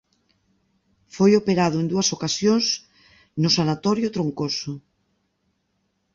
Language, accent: Galician, Central (sen gheada)